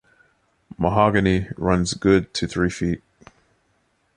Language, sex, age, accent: English, male, 30-39, United States English